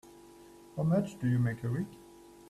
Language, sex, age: English, male, 19-29